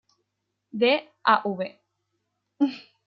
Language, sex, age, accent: Spanish, female, 19-29, España: Centro-Sur peninsular (Madrid, Toledo, Castilla-La Mancha)